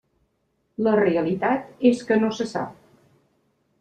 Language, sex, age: Catalan, female, 70-79